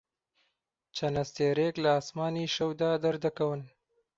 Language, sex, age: Central Kurdish, male, 19-29